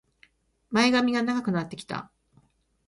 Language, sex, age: Japanese, female, 50-59